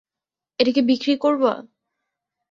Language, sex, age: Bengali, female, 19-29